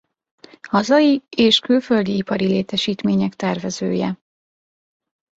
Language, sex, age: Hungarian, female, 19-29